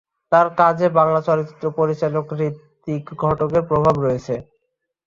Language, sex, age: Bengali, male, 19-29